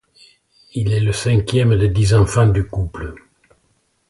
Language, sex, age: French, male, 70-79